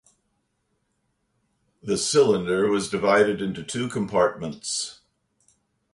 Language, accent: English, United States English